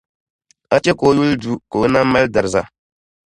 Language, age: Dagbani, 19-29